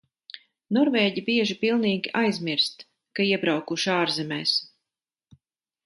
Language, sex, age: Latvian, female, 50-59